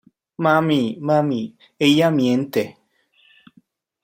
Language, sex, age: Spanish, male, 30-39